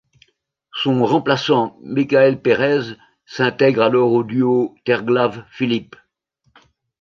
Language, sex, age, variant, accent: French, male, 70-79, Français d'Europe, Français de Belgique